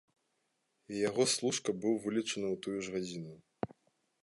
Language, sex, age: Belarusian, male, 19-29